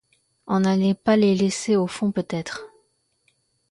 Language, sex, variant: French, female, Français de métropole